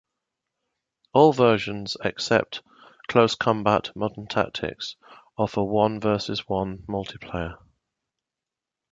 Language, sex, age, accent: English, male, 40-49, England English